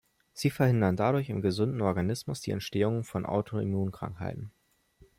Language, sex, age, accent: German, male, 19-29, Deutschland Deutsch